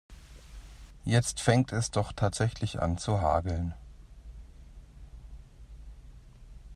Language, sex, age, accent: German, male, 30-39, Deutschland Deutsch